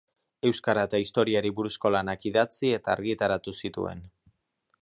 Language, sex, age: Basque, male, 30-39